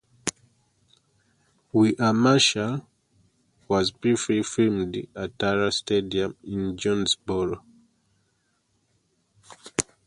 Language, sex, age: English, male, 30-39